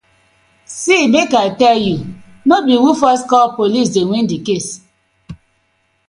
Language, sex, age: Nigerian Pidgin, female, 40-49